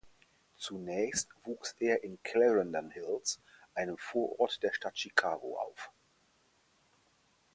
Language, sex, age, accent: German, male, 60-69, Deutschland Deutsch